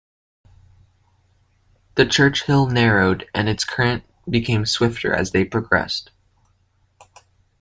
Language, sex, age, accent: English, male, under 19, United States English